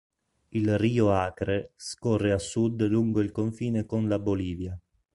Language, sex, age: Italian, male, 30-39